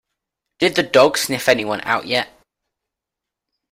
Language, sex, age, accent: English, male, under 19, England English